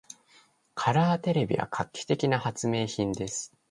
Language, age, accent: Japanese, 19-29, 標準語